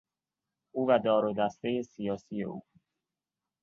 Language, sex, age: Persian, male, 19-29